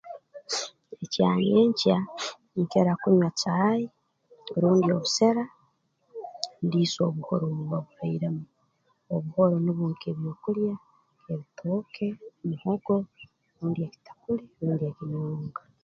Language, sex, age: Tooro, female, 30-39